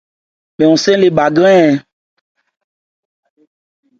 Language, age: Ebrié, 19-29